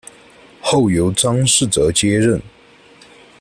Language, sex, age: Chinese, male, 19-29